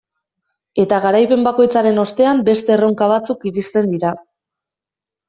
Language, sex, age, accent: Basque, female, 19-29, Erdialdekoa edo Nafarra (Gipuzkoa, Nafarroa)